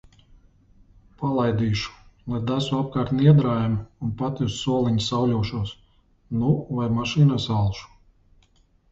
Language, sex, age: Latvian, male, 40-49